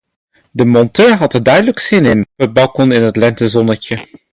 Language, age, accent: Dutch, 19-29, Nederlands Nederlands